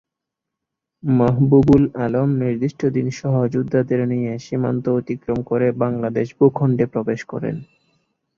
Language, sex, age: Bengali, male, 19-29